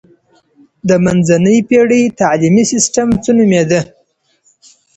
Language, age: Pashto, 19-29